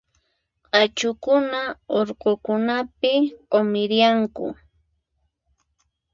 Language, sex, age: Puno Quechua, female, 30-39